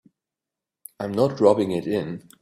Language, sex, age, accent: English, male, 50-59, England English